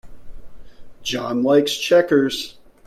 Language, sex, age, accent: English, male, 40-49, United States English